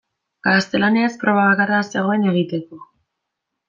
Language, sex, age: Basque, female, 19-29